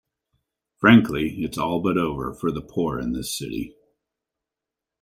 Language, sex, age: English, male, 40-49